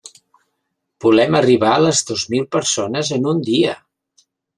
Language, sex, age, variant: Catalan, male, 60-69, Central